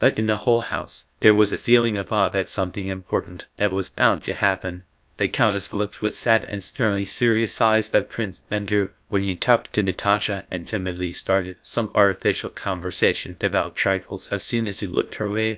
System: TTS, GlowTTS